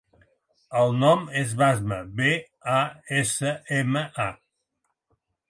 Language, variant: Catalan, Septentrional